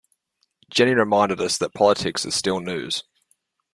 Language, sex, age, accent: English, male, 19-29, Australian English